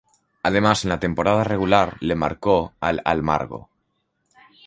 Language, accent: Spanish, España: Norte peninsular (Asturias, Castilla y León, Cantabria, País Vasco, Navarra, Aragón, La Rioja, Guadalajara, Cuenca)